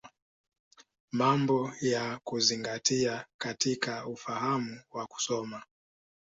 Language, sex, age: Swahili, male, 19-29